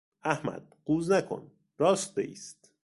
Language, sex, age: Persian, male, 30-39